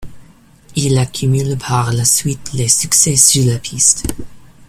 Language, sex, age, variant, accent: French, male, 19-29, Français d'Europe, Français du Royaume-Uni